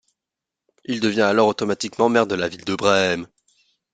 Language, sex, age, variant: French, male, under 19, Français de métropole